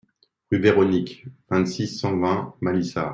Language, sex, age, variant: French, male, 40-49, Français de métropole